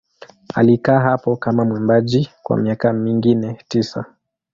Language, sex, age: Swahili, male, 19-29